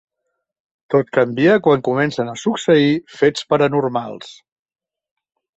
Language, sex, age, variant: Catalan, male, 50-59, Central